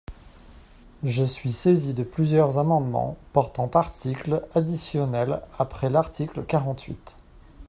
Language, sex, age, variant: French, male, 40-49, Français de métropole